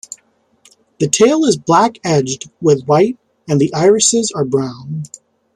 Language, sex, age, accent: English, male, 19-29, United States English